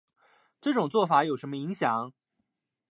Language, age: Chinese, 19-29